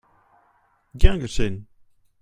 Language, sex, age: German, male, 30-39